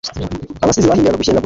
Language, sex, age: Kinyarwanda, male, 19-29